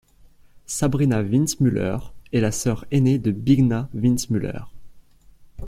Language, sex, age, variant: French, male, under 19, Français de métropole